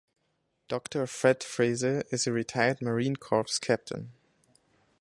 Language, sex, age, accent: English, male, 19-29, German English